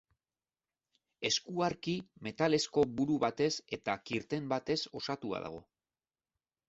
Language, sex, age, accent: Basque, male, 40-49, Mendebalekoa (Araba, Bizkaia, Gipuzkoako mendebaleko herri batzuk)